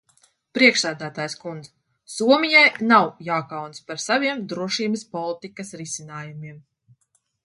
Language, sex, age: Latvian, female, 30-39